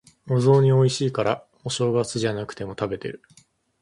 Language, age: Japanese, 19-29